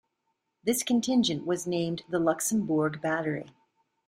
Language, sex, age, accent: English, female, 40-49, United States English